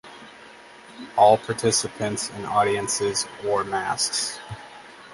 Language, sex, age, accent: English, male, 30-39, United States English